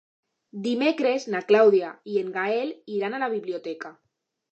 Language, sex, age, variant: Catalan, female, under 19, Alacantí